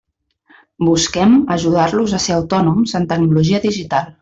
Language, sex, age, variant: Catalan, female, 40-49, Central